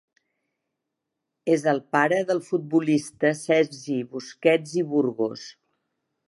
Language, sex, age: Catalan, female, 60-69